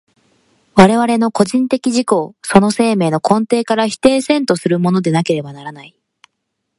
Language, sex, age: Japanese, female, 19-29